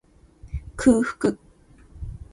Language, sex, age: Japanese, female, 19-29